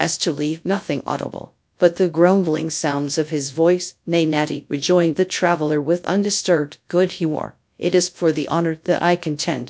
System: TTS, GradTTS